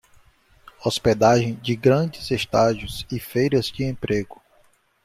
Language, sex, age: Portuguese, male, 40-49